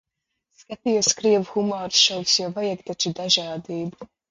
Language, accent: Latvian, Vidzemes